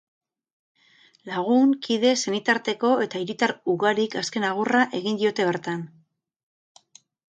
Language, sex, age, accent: Basque, female, 50-59, Mendebalekoa (Araba, Bizkaia, Gipuzkoako mendebaleko herri batzuk)